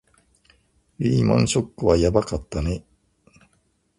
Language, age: Japanese, 50-59